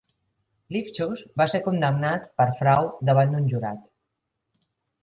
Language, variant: Catalan, Central